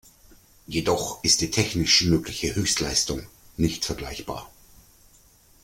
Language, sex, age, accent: German, male, 50-59, Deutschland Deutsch